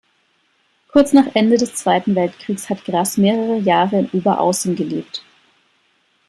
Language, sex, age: German, female, 30-39